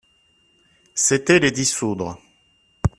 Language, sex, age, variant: French, male, 40-49, Français de métropole